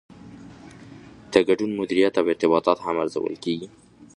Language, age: Pashto, 30-39